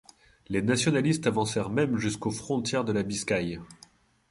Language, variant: French, Français de métropole